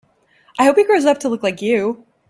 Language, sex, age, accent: English, female, 19-29, United States English